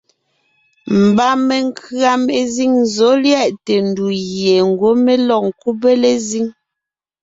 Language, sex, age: Ngiemboon, female, 30-39